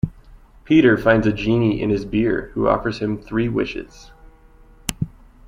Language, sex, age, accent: English, male, 19-29, United States English